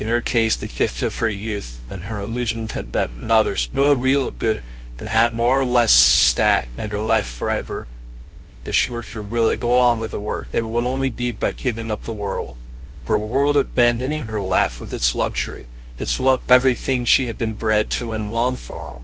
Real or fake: fake